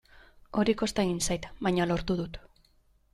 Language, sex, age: Basque, female, 30-39